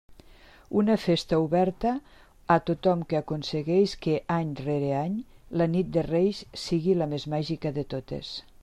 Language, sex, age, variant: Catalan, female, 60-69, Nord-Occidental